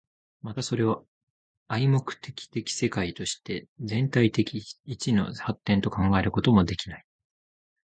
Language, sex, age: Japanese, male, 19-29